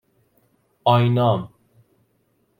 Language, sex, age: Persian, male, 19-29